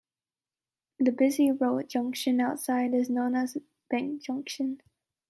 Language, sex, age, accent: English, female, under 19, United States English